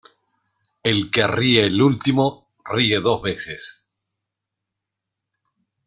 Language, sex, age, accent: Spanish, male, 50-59, Rioplatense: Argentina, Uruguay, este de Bolivia, Paraguay